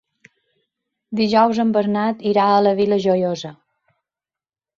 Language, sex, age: Catalan, female, 50-59